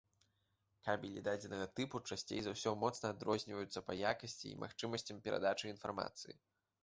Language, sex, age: Belarusian, male, 19-29